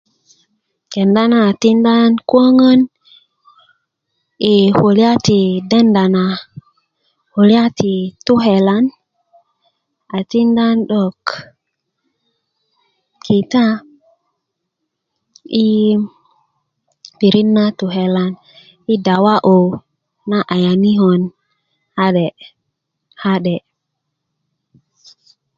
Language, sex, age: Kuku, female, 19-29